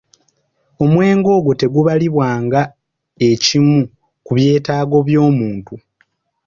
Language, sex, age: Ganda, male, under 19